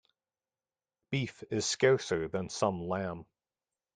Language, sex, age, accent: English, male, 30-39, United States English